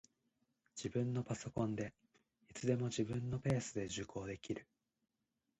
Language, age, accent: Japanese, 19-29, 標準語